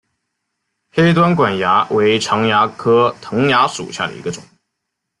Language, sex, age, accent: Chinese, male, 19-29, 出生地：浙江省